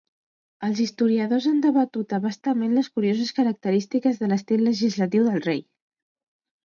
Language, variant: Catalan, Central